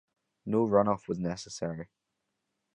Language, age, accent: English, under 19, Scottish English